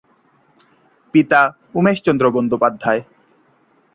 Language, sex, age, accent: Bengali, male, 19-29, প্রমিত